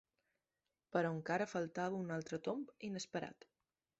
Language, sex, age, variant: Catalan, female, 30-39, Balear